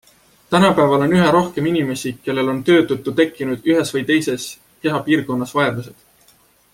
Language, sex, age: Estonian, male, 19-29